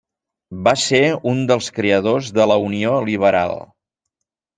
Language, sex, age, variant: Catalan, male, 50-59, Central